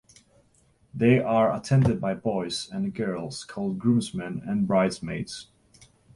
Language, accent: English, England English